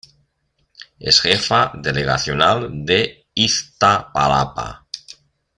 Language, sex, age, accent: Spanish, male, 50-59, España: Norte peninsular (Asturias, Castilla y León, Cantabria, País Vasco, Navarra, Aragón, La Rioja, Guadalajara, Cuenca)